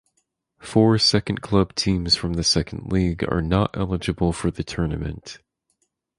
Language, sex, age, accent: English, male, 19-29, United States English